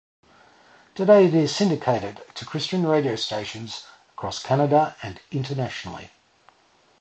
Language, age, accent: English, 50-59, Australian English